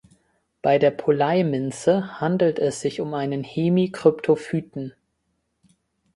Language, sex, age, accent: German, male, 19-29, Deutschland Deutsch